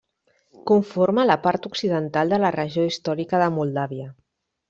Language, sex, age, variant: Catalan, female, 40-49, Central